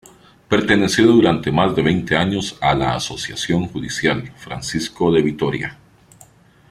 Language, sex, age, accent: Spanish, male, 30-39, América central